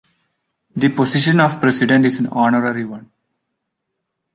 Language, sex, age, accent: English, male, 19-29, India and South Asia (India, Pakistan, Sri Lanka)